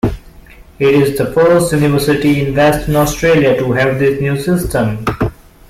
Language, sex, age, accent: English, male, 19-29, India and South Asia (India, Pakistan, Sri Lanka)